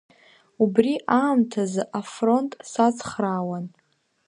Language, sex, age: Abkhazian, female, under 19